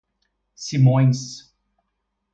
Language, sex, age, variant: Portuguese, male, 30-39, Portuguese (Brasil)